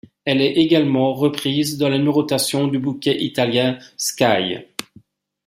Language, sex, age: French, male, 50-59